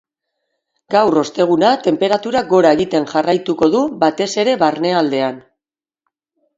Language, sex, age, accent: Basque, female, 40-49, Mendebalekoa (Araba, Bizkaia, Gipuzkoako mendebaleko herri batzuk)